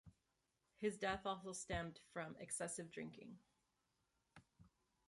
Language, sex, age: English, female, 30-39